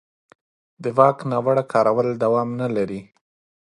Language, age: Pashto, 30-39